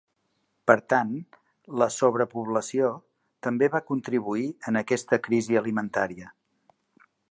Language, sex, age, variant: Catalan, male, 50-59, Central